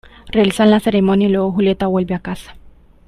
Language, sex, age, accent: Spanish, female, 19-29, América central